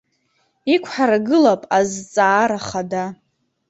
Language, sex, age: Abkhazian, female, under 19